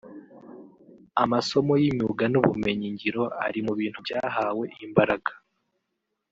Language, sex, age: Kinyarwanda, male, 19-29